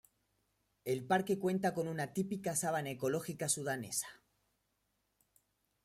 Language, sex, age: Spanish, male, 19-29